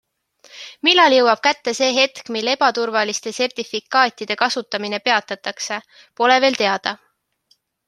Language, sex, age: Estonian, female, 19-29